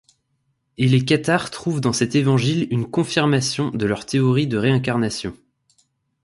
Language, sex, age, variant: French, male, 19-29, Français de métropole